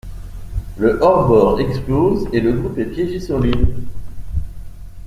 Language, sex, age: French, male, 50-59